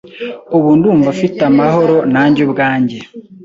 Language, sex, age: Kinyarwanda, male, 19-29